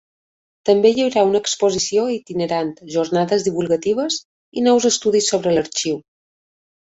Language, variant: Catalan, Balear